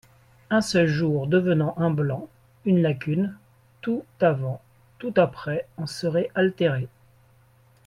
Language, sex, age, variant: French, male, 40-49, Français de métropole